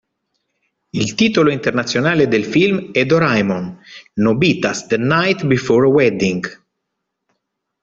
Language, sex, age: Italian, male, 30-39